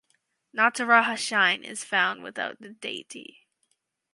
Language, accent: English, Canadian English